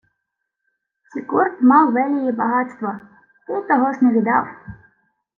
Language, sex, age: Ukrainian, female, 19-29